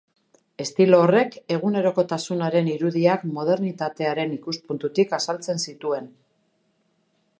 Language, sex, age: Basque, female, 50-59